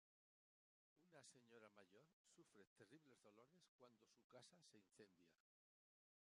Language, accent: Spanish, España: Centro-Sur peninsular (Madrid, Toledo, Castilla-La Mancha)